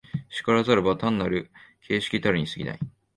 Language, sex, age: Japanese, male, 19-29